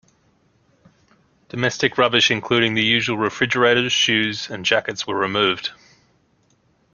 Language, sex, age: English, male, 19-29